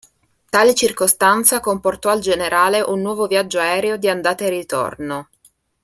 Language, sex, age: Italian, female, 19-29